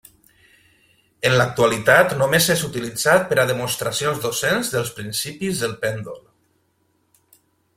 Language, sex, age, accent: Catalan, male, 40-49, valencià